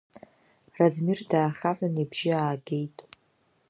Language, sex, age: Abkhazian, female, under 19